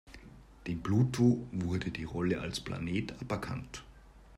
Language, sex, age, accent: German, male, 50-59, Österreichisches Deutsch